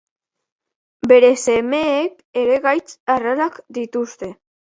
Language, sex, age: Basque, male, 40-49